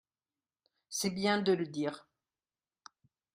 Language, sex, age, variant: French, female, 60-69, Français de métropole